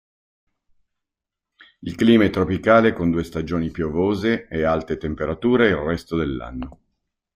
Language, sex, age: Italian, male, 50-59